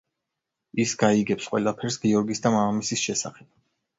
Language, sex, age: Georgian, male, 30-39